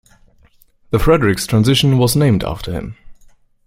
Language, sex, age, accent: English, male, 19-29, England English